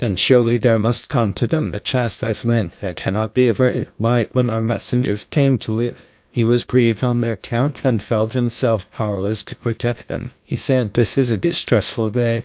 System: TTS, GlowTTS